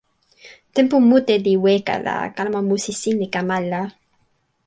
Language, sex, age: Toki Pona, female, 19-29